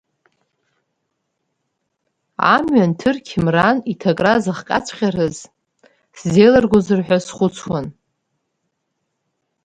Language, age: Abkhazian, 30-39